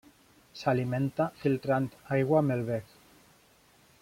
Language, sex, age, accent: Catalan, male, 30-39, valencià